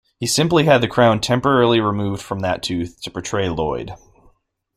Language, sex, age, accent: English, male, 19-29, United States English